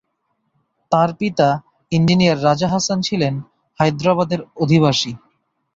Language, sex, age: Bengali, male, 19-29